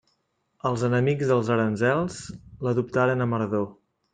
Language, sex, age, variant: Catalan, male, 30-39, Central